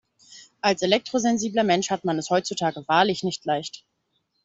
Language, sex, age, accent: German, female, 19-29, Deutschland Deutsch